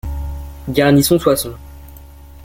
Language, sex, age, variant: French, male, under 19, Français de métropole